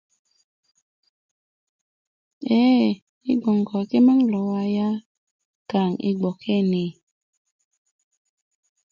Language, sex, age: Kuku, female, 40-49